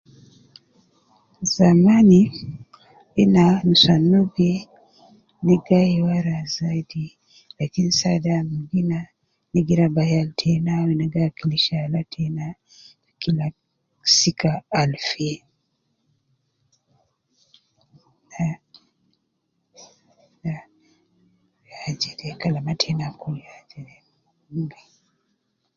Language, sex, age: Nubi, female, 60-69